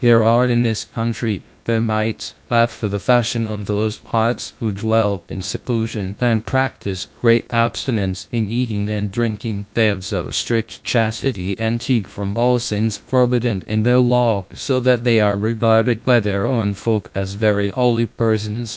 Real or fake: fake